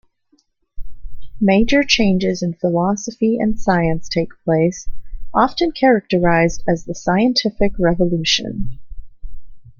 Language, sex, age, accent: English, female, 30-39, United States English